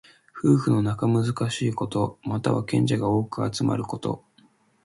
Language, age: Japanese, 19-29